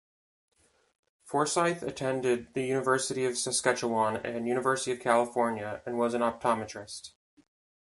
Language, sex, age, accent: English, male, 30-39, United States English